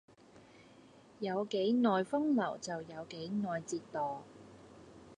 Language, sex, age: Cantonese, female, 30-39